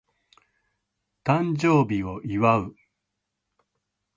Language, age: Japanese, 50-59